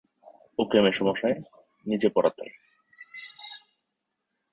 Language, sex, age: Bengali, male, 30-39